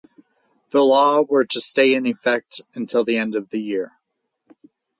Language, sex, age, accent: English, male, 40-49, United States English